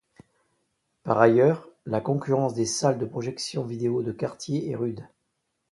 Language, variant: French, Français de métropole